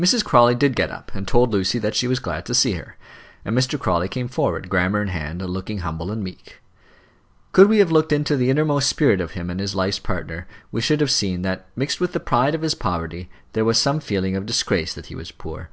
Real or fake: real